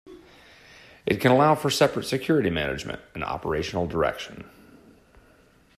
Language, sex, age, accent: English, male, 30-39, United States English